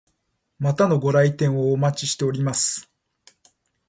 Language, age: Japanese, 40-49